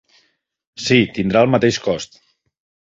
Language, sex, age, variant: Catalan, male, 40-49, Septentrional